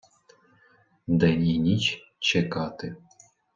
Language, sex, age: Ukrainian, male, 30-39